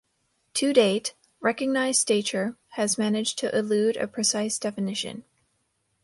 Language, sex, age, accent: English, female, under 19, United States English